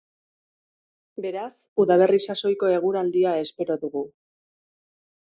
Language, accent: Basque, Erdialdekoa edo Nafarra (Gipuzkoa, Nafarroa)